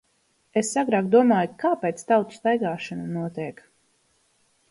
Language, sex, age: Latvian, female, 30-39